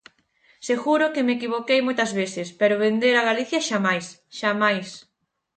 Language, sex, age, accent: Galician, female, 19-29, Atlántico (seseo e gheada)